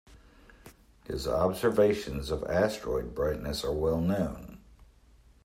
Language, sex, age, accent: English, male, 50-59, United States English